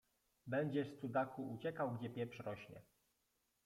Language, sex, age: Polish, male, 30-39